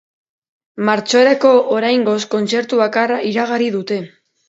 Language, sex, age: Basque, female, 30-39